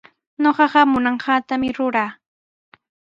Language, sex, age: Sihuas Ancash Quechua, female, 19-29